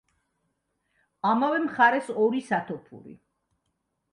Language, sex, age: Georgian, female, 60-69